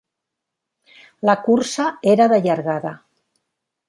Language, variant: Catalan, Septentrional